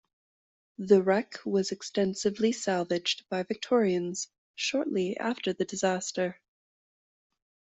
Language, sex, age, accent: English, female, 30-39, Canadian English